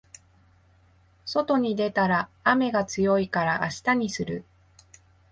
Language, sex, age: Japanese, female, 30-39